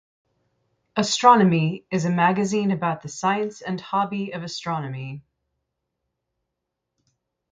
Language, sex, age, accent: English, female, 30-39, United States English